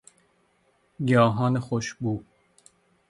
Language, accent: Persian, فارسی